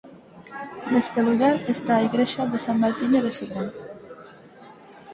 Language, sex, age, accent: Galician, female, 19-29, Neofalante